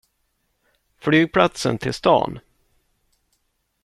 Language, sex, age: Swedish, male, 50-59